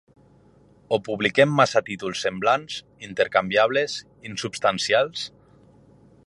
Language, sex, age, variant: Catalan, male, 30-39, Nord-Occidental